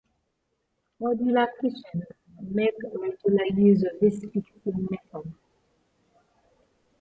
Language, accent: English, Filipino